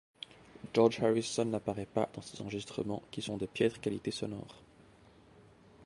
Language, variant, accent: French, Français d'Europe, Français de Suisse